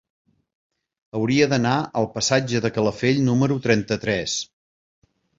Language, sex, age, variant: Catalan, male, 50-59, Central